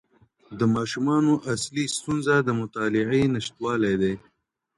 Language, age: Pashto, 30-39